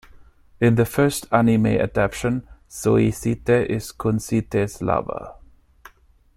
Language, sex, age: English, male, 19-29